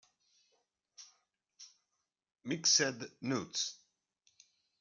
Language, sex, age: Italian, male, 50-59